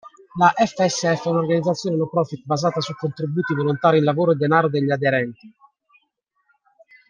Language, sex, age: Italian, male, 50-59